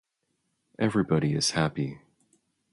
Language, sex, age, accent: English, male, 19-29, United States English